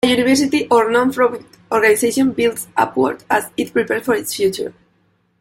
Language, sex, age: English, female, 19-29